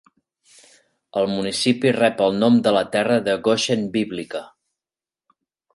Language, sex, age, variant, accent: Catalan, male, 40-49, Central, Garrotxi